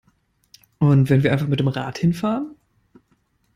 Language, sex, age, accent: German, male, 19-29, Deutschland Deutsch